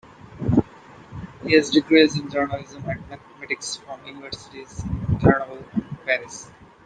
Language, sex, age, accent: English, male, 19-29, India and South Asia (India, Pakistan, Sri Lanka)